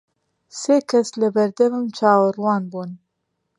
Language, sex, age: Central Kurdish, female, 30-39